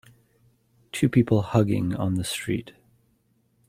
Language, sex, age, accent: English, male, 40-49, United States English